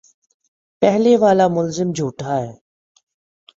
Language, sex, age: Urdu, male, 19-29